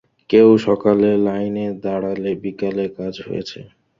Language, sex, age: Bengali, male, 19-29